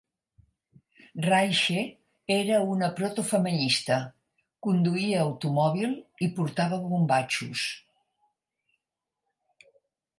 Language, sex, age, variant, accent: Catalan, female, 70-79, Central, central